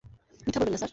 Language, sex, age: Bengali, female, 19-29